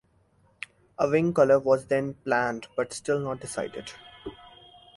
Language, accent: English, India and South Asia (India, Pakistan, Sri Lanka)